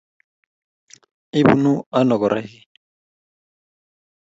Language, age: Kalenjin, 19-29